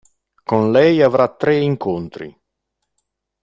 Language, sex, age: Italian, male, 50-59